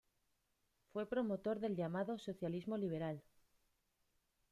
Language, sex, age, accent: Spanish, female, 30-39, España: Norte peninsular (Asturias, Castilla y León, Cantabria, País Vasco, Navarra, Aragón, La Rioja, Guadalajara, Cuenca)